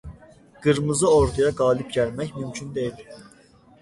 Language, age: Azerbaijani, 19-29